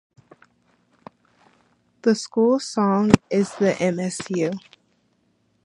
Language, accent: English, United States English